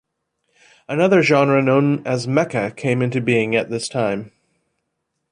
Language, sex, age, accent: English, male, 30-39, United States English